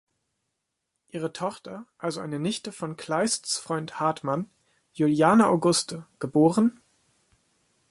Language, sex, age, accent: German, male, 19-29, Deutschland Deutsch